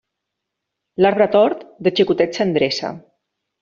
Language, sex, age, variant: Catalan, female, 40-49, Central